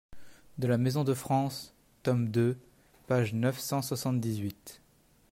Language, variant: French, Français de métropole